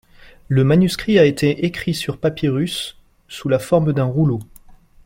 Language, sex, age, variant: French, male, 40-49, Français de métropole